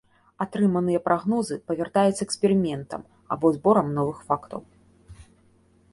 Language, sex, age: Belarusian, female, 30-39